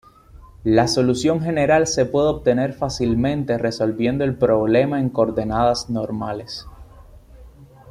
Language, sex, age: Spanish, male, 19-29